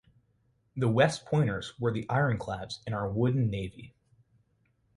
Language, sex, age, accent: English, male, 19-29, United States English